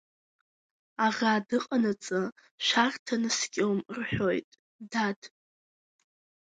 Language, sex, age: Abkhazian, female, under 19